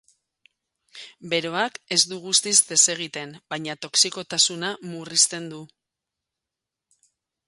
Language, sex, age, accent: Basque, female, 40-49, Mendebalekoa (Araba, Bizkaia, Gipuzkoako mendebaleko herri batzuk)